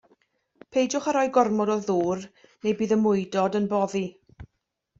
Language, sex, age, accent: Welsh, female, 40-49, Y Deyrnas Unedig Cymraeg